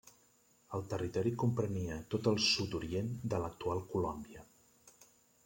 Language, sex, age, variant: Catalan, male, 50-59, Central